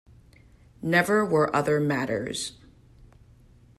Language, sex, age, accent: English, female, 30-39, United States English